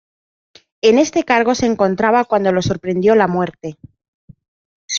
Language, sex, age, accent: Spanish, female, 40-49, España: Centro-Sur peninsular (Madrid, Toledo, Castilla-La Mancha)